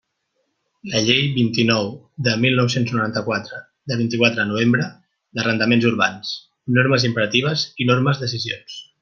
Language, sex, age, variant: Catalan, male, 30-39, Central